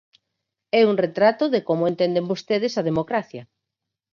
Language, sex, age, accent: Galician, female, 40-49, Normativo (estándar)